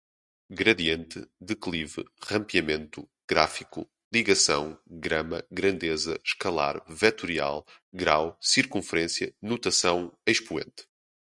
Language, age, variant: Portuguese, 19-29, Portuguese (Portugal)